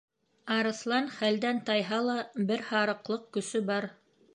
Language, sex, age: Bashkir, female, 50-59